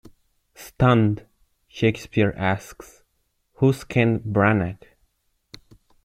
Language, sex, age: English, male, 19-29